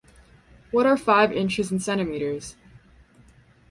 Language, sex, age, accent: English, female, 19-29, Canadian English